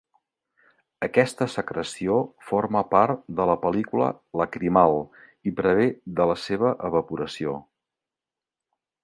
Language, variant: Catalan, Central